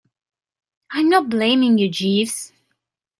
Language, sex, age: English, female, 19-29